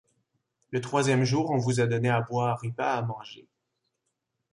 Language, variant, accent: French, Français d'Amérique du Nord, Français du Canada